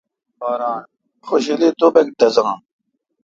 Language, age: Kalkoti, 50-59